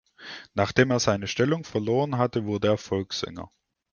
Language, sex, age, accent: German, male, 19-29, Deutschland Deutsch